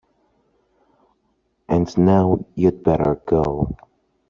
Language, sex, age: English, male, 19-29